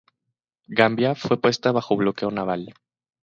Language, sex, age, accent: Spanish, female, 19-29, México